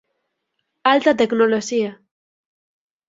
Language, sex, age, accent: Galician, female, 19-29, Atlántico (seseo e gheada)